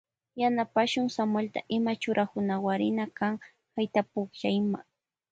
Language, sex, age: Loja Highland Quichua, female, 19-29